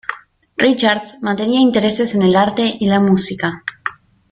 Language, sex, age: Spanish, female, 19-29